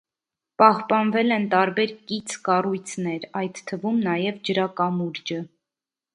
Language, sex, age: Armenian, female, 19-29